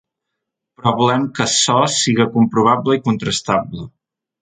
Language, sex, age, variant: Catalan, male, 30-39, Central